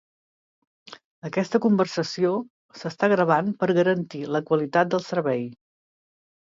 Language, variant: Catalan, Central